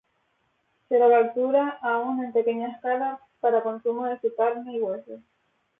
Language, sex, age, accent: Spanish, female, 19-29, España: Islas Canarias